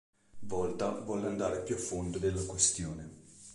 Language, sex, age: Italian, male, 30-39